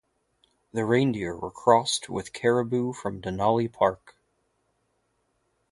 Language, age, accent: English, 30-39, United States English